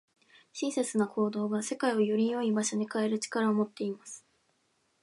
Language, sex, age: Japanese, female, 19-29